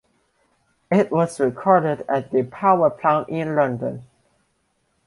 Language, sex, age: English, male, under 19